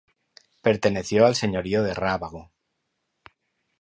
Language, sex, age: Spanish, male, 40-49